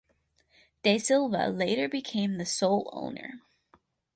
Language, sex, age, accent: English, female, under 19, United States English